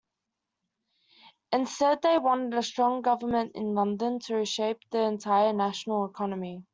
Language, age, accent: English, under 19, Australian English